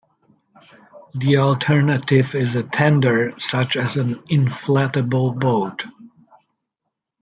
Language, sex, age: English, male, 50-59